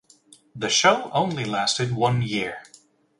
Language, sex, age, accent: English, male, 19-29, United States English